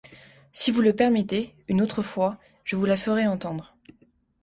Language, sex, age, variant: French, female, 19-29, Français de métropole